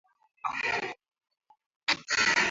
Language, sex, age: Swahili, male, under 19